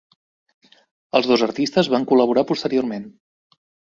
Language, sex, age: Catalan, male, 40-49